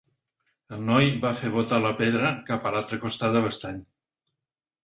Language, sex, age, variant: Catalan, male, 50-59, Nord-Occidental